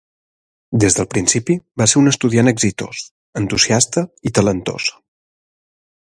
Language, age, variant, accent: Catalan, 30-39, Central, central; Garrotxi